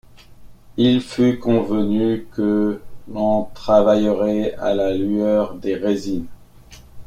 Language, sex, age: French, male, 40-49